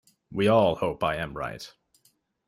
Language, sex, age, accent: English, male, 19-29, Canadian English